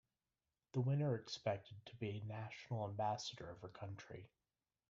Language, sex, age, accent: English, male, 30-39, United States English